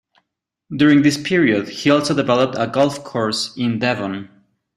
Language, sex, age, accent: English, male, 30-39, United States English